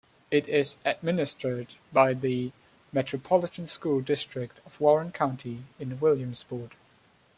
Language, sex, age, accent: English, male, 19-29, England English